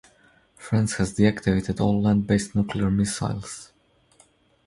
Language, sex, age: English, male, 30-39